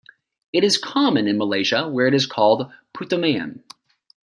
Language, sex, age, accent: English, male, 19-29, United States English